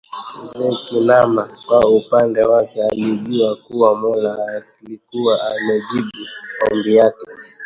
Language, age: Swahili, 30-39